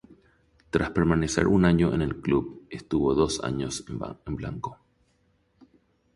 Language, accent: Spanish, Rioplatense: Argentina, Uruguay, este de Bolivia, Paraguay